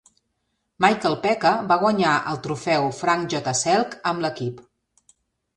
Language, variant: Catalan, Central